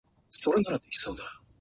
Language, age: Japanese, 30-39